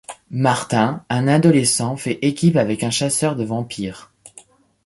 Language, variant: French, Français de métropole